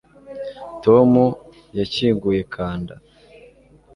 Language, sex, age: Kinyarwanda, male, 19-29